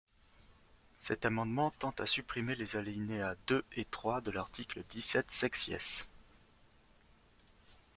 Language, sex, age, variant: French, male, 40-49, Français de métropole